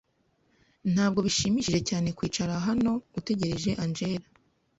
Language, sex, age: Kinyarwanda, female, 19-29